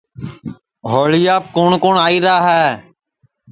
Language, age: Sansi, 19-29